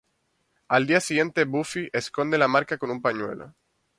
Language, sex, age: Spanish, male, 19-29